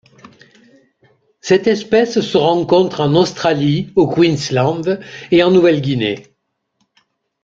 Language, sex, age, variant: French, male, 50-59, Français de métropole